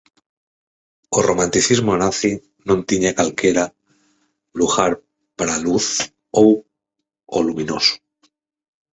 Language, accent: Galician, Central (gheada)